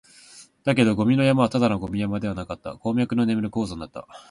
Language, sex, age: Japanese, male, 19-29